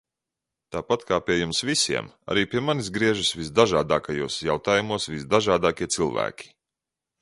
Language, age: Latvian, 30-39